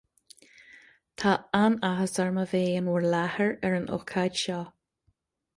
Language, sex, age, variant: Irish, female, 50-59, Gaeilge Uladh